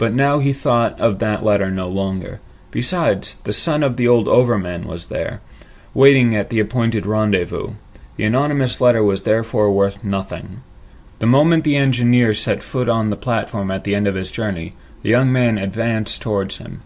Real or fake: real